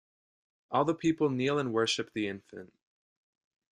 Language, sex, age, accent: English, male, 19-29, United States English